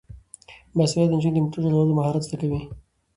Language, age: Pashto, 19-29